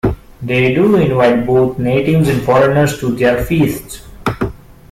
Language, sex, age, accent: English, male, 19-29, India and South Asia (India, Pakistan, Sri Lanka)